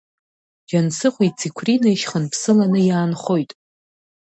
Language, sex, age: Abkhazian, female, 30-39